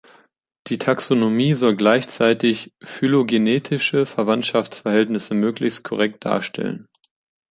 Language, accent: German, Deutschland Deutsch